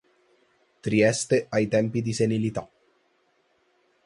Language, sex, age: Italian, male, under 19